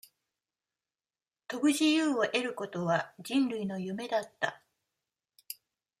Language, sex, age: Japanese, female, 50-59